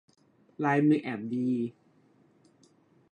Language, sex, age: Thai, male, 19-29